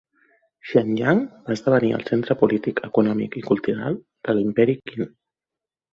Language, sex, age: Catalan, female, 30-39